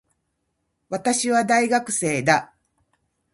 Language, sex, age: Japanese, female, 50-59